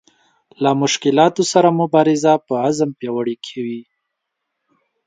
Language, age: Pashto, 19-29